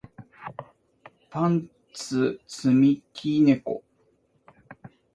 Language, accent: Japanese, 標準語